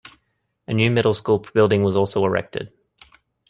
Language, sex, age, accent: English, male, 19-29, Australian English